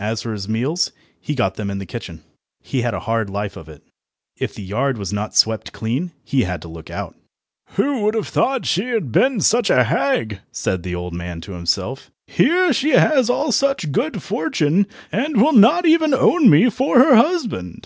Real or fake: real